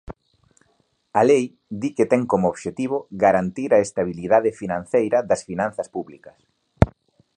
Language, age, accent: Galician, 30-39, Normativo (estándar)